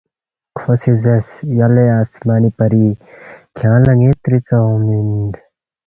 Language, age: Balti, 19-29